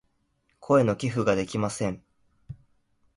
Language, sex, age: Japanese, male, 19-29